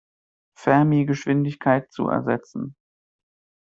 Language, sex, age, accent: German, male, 30-39, Deutschland Deutsch